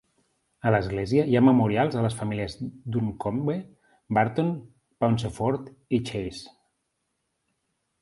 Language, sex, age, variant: Catalan, male, 40-49, Central